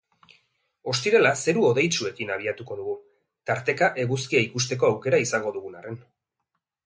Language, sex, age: Basque, male, 19-29